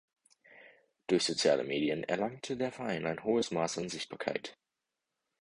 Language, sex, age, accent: German, male, 19-29, Deutschland Deutsch